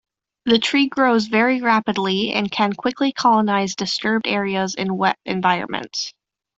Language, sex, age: English, female, under 19